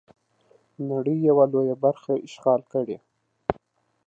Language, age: Pashto, 19-29